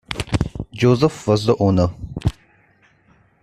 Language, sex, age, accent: English, male, 19-29, India and South Asia (India, Pakistan, Sri Lanka)